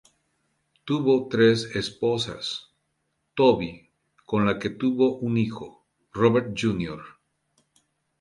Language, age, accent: Spanish, 50-59, Andino-Pacífico: Colombia, Perú, Ecuador, oeste de Bolivia y Venezuela andina